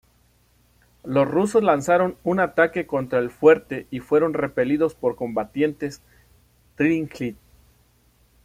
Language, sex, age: Spanish, male, 40-49